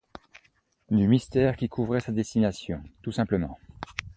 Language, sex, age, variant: French, male, 19-29, Français de métropole